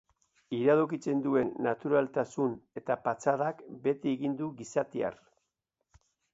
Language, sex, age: Basque, male, 60-69